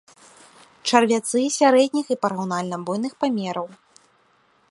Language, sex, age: Belarusian, female, 19-29